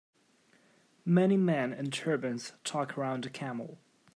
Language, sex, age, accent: English, male, under 19, United States English